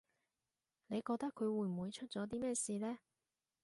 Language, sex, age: Cantonese, female, 30-39